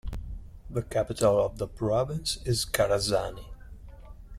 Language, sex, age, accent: English, male, 50-59, United States English